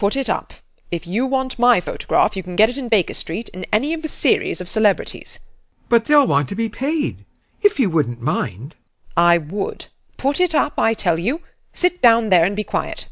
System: none